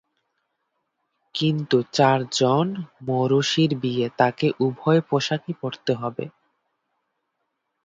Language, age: Bengali, 19-29